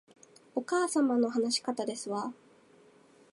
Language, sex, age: Japanese, female, 19-29